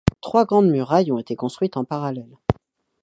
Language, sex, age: French, male, under 19